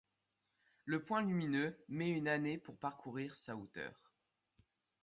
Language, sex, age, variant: French, male, under 19, Français d'Europe